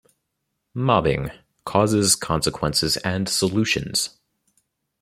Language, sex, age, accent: English, male, 19-29, United States English